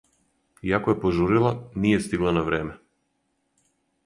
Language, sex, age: Serbian, male, 50-59